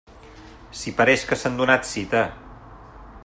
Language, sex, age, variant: Catalan, male, 40-49, Central